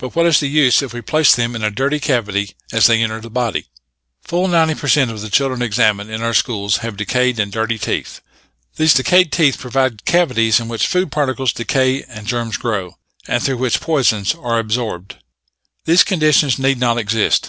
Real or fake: real